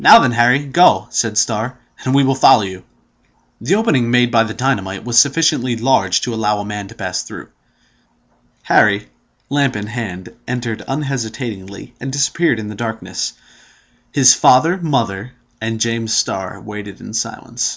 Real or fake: real